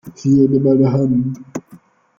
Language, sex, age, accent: German, male, 19-29, Deutschland Deutsch